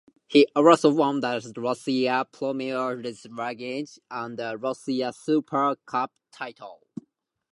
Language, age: English, 19-29